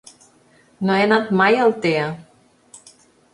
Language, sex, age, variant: Catalan, female, 40-49, Central